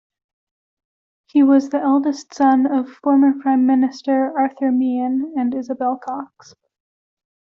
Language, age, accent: English, 19-29, United States English